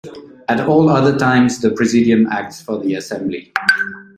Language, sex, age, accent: English, male, 40-49, Malaysian English